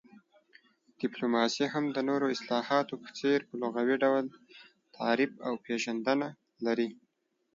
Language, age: Pashto, 19-29